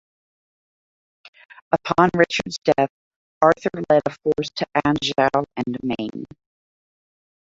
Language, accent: English, United States English